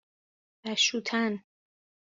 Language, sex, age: Persian, female, 30-39